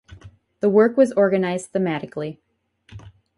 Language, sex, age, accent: English, female, 19-29, United States English